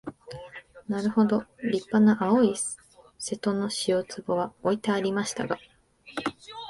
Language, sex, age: Japanese, female, 19-29